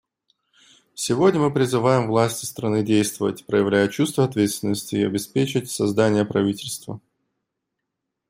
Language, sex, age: Russian, male, 19-29